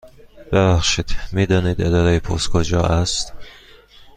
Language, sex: Persian, male